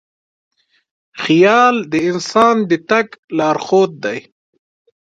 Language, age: Pashto, 19-29